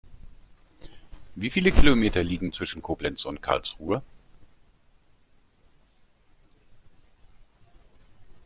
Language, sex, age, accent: German, male, 50-59, Deutschland Deutsch